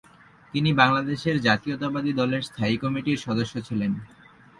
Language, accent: Bengali, fluent